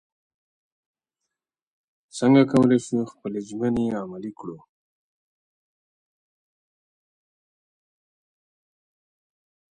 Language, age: Pashto, 30-39